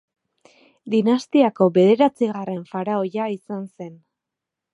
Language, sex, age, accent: Basque, female, 30-39, Erdialdekoa edo Nafarra (Gipuzkoa, Nafarroa)